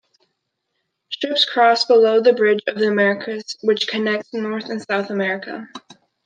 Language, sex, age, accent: English, male, 19-29, United States English